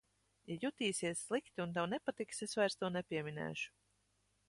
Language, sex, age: Latvian, female, 30-39